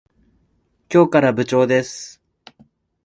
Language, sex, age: Japanese, male, 19-29